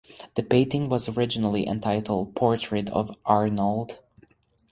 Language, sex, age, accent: English, male, 19-29, United States English